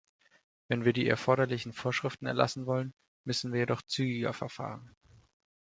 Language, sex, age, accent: German, male, 19-29, Deutschland Deutsch